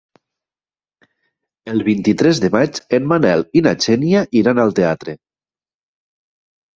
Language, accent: Catalan, Tortosí